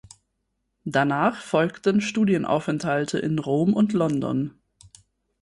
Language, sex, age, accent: German, female, 19-29, Deutschland Deutsch